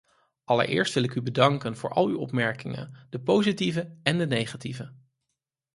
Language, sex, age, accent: Dutch, male, 30-39, Nederlands Nederlands